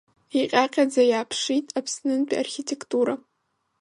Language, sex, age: Abkhazian, female, under 19